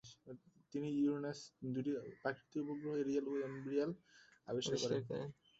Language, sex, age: Bengali, male, 19-29